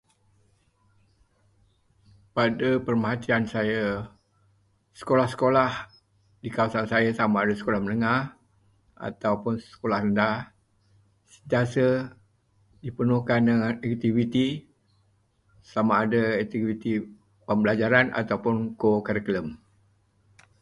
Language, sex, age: Malay, male, 70-79